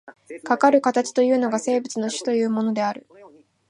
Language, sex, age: Japanese, female, 19-29